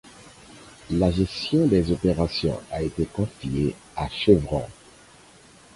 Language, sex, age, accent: French, male, 40-49, Français d’Haïti